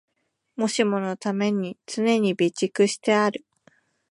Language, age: Japanese, 19-29